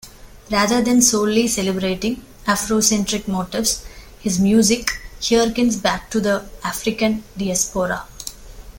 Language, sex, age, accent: English, female, 30-39, India and South Asia (India, Pakistan, Sri Lanka)